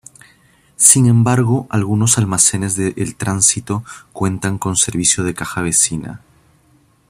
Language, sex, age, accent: Spanish, male, 30-39, Andino-Pacífico: Colombia, Perú, Ecuador, oeste de Bolivia y Venezuela andina